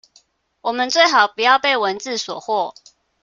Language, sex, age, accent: Chinese, female, 19-29, 出生地：新北市